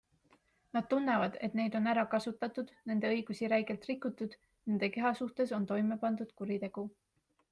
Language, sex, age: Estonian, female, 19-29